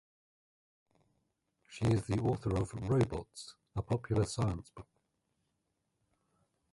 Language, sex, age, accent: English, male, 40-49, England English